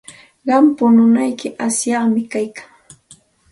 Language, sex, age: Santa Ana de Tusi Pasco Quechua, female, 30-39